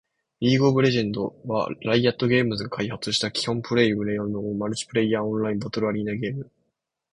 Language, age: Japanese, 19-29